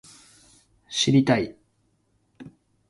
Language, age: Japanese, 30-39